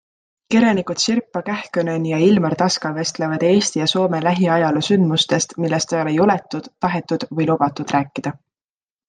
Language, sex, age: Estonian, female, 19-29